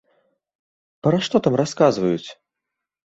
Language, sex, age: Belarusian, male, 19-29